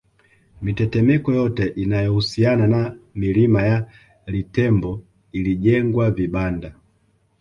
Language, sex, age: Swahili, male, 19-29